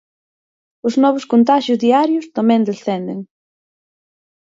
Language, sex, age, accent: Galician, female, 30-39, Central (gheada)